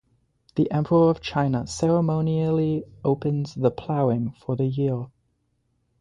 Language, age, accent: English, 19-29, Canadian English